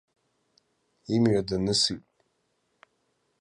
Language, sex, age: Abkhazian, male, 30-39